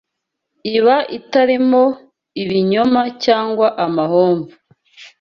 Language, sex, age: Kinyarwanda, female, 19-29